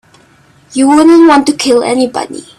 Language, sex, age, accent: English, female, 19-29, Filipino